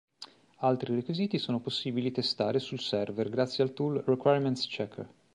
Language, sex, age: Italian, male, 40-49